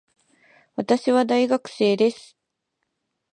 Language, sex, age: Japanese, female, 19-29